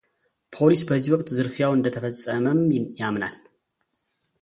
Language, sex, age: Amharic, male, 30-39